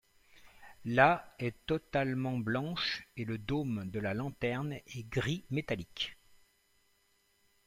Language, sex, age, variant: French, male, 50-59, Français de métropole